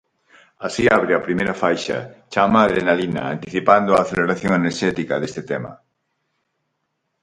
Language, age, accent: Galician, 50-59, Normativo (estándar)